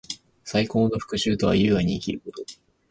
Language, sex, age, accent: Japanese, male, 19-29, 標準語